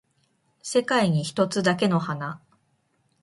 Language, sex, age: Japanese, female, 19-29